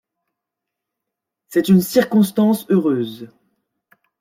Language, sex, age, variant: French, male, 19-29, Français de métropole